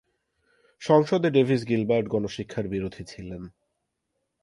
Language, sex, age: Bengali, male, 19-29